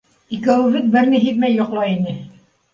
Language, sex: Bashkir, female